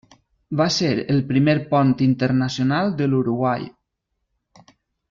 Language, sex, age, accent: Catalan, male, 30-39, valencià